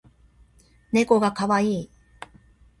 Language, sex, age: Japanese, female, 50-59